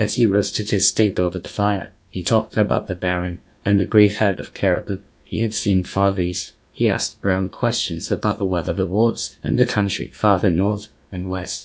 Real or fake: fake